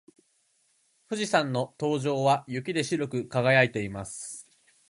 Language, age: Japanese, 19-29